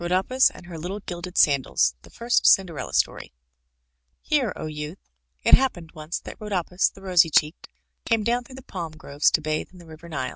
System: none